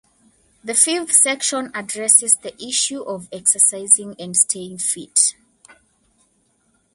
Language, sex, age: English, female, 19-29